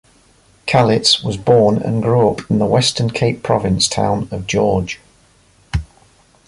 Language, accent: English, England English